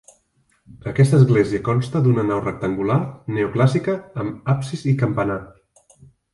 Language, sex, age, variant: Catalan, male, 40-49, Central